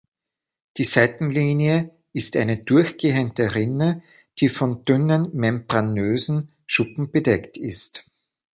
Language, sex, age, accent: German, male, 30-39, Österreichisches Deutsch